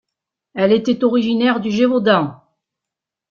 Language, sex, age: French, female, 60-69